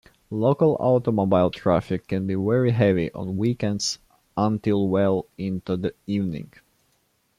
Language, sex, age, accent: English, male, 19-29, England English